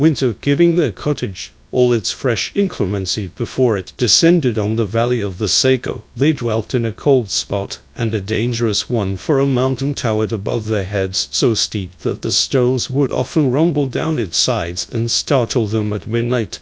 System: TTS, GradTTS